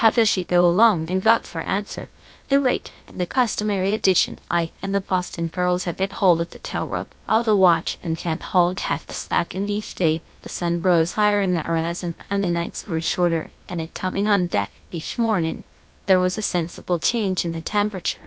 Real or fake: fake